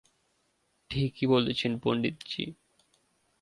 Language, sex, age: Bengali, male, 19-29